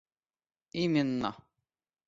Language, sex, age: Russian, male, 19-29